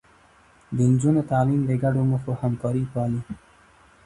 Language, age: Pashto, 19-29